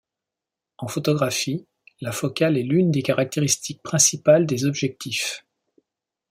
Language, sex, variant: French, male, Français de métropole